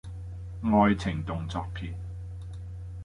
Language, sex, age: Cantonese, male, 30-39